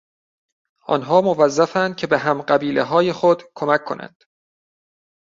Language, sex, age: Persian, male, 40-49